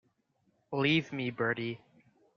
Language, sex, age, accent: English, male, under 19, United States English